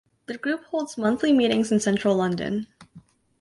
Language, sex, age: English, female, under 19